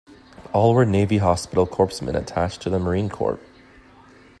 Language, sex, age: English, male, 30-39